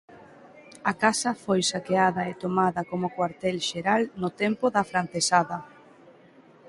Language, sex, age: Galician, female, 19-29